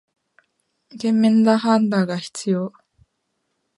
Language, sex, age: Japanese, female, 19-29